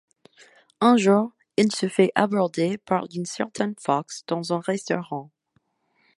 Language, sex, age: French, female, 19-29